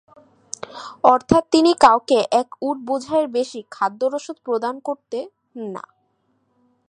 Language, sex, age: Bengali, male, 19-29